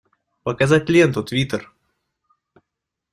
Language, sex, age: Russian, male, 19-29